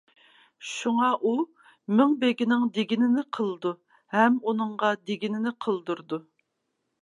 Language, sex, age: Uyghur, female, 40-49